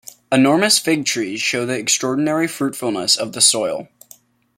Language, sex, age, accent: English, male, under 19, United States English